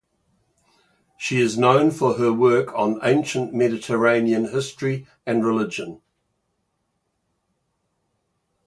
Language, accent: English, England English; New Zealand English